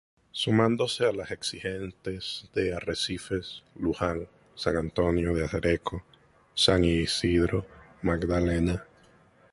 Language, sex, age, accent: Spanish, male, 19-29, Caribe: Cuba, Venezuela, Puerto Rico, República Dominicana, Panamá, Colombia caribeña, México caribeño, Costa del golfo de México